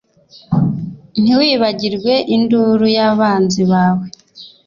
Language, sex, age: Kinyarwanda, female, 40-49